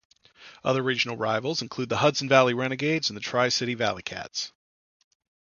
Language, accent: English, United States English